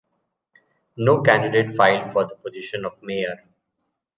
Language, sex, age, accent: English, male, 30-39, United States English